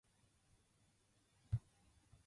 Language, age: Japanese, 19-29